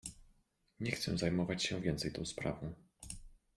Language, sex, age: Polish, male, 19-29